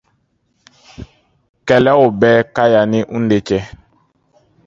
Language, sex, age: Dyula, male, 19-29